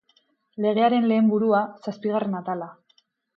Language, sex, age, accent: Basque, female, 19-29, Mendebalekoa (Araba, Bizkaia, Gipuzkoako mendebaleko herri batzuk)